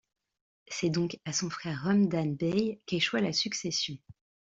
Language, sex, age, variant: French, female, 30-39, Français de métropole